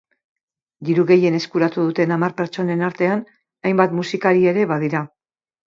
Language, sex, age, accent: Basque, female, 50-59, Mendebalekoa (Araba, Bizkaia, Gipuzkoako mendebaleko herri batzuk)